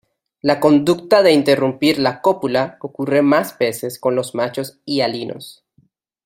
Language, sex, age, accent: Spanish, male, 19-29, Caribe: Cuba, Venezuela, Puerto Rico, República Dominicana, Panamá, Colombia caribeña, México caribeño, Costa del golfo de México